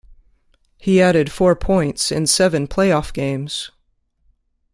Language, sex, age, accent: English, female, 30-39, United States English